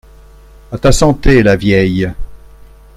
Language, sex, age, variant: French, male, 60-69, Français de métropole